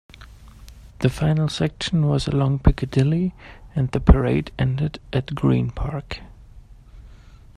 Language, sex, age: English, male, 19-29